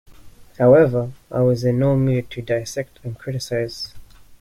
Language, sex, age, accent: English, male, 19-29, England English